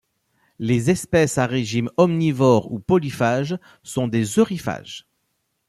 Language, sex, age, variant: French, male, 40-49, Français de métropole